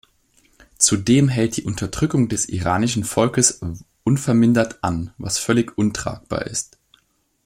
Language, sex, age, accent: German, male, 19-29, Deutschland Deutsch